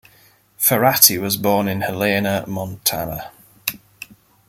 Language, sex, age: English, male, 40-49